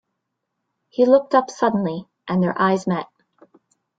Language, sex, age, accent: English, female, 30-39, United States English